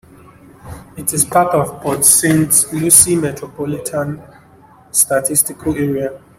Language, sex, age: English, male, 19-29